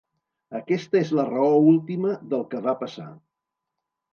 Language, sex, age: Catalan, male, 80-89